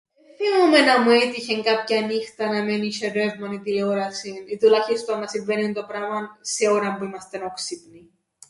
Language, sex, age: Greek, female, 19-29